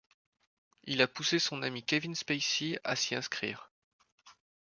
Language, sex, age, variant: French, male, 30-39, Français de métropole